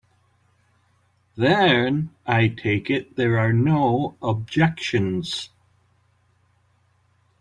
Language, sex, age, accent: English, male, 60-69, United States English